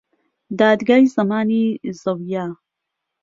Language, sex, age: Central Kurdish, female, 30-39